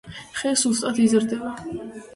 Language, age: Georgian, under 19